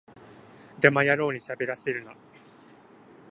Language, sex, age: Japanese, male, 19-29